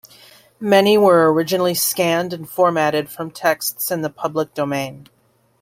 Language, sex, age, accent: English, female, 40-49, United States English